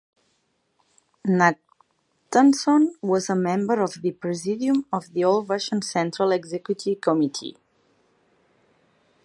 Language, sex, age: English, female, 40-49